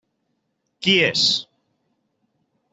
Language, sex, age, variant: Catalan, male, 19-29, Central